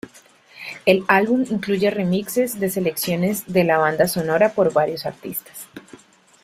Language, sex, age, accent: Spanish, female, 30-39, Caribe: Cuba, Venezuela, Puerto Rico, República Dominicana, Panamá, Colombia caribeña, México caribeño, Costa del golfo de México